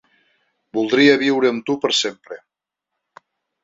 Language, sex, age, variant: Catalan, male, 50-59, Nord-Occidental